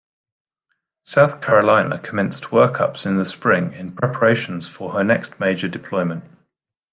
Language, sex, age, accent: English, male, 40-49, England English